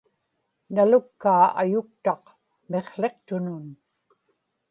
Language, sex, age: Inupiaq, female, 80-89